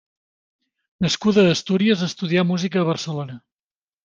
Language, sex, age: Catalan, male, 40-49